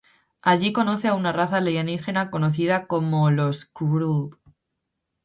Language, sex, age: Spanish, female, 19-29